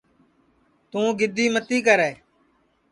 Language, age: Sansi, 19-29